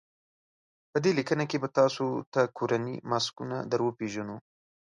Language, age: Pashto, under 19